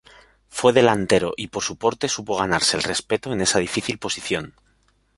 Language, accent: Spanish, España: Centro-Sur peninsular (Madrid, Toledo, Castilla-La Mancha)